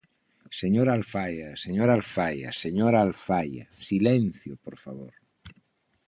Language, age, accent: Galician, 50-59, Normativo (estándar)